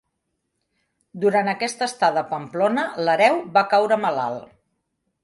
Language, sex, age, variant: Catalan, female, 50-59, Central